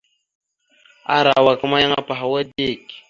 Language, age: Mada (Cameroon), 19-29